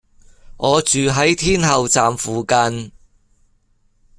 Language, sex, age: Cantonese, male, 50-59